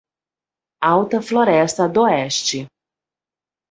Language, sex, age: Portuguese, female, 40-49